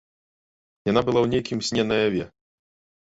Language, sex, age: Belarusian, male, 30-39